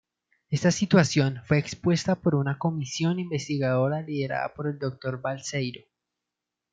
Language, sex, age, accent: Spanish, male, 19-29, Andino-Pacífico: Colombia, Perú, Ecuador, oeste de Bolivia y Venezuela andina